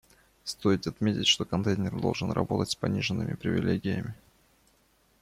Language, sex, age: Russian, male, 19-29